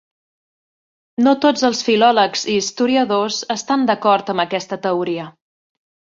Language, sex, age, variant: Catalan, female, 40-49, Central